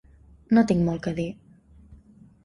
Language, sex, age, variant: Catalan, female, 19-29, Balear